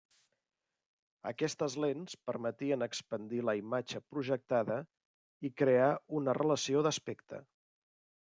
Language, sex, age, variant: Catalan, male, 50-59, Central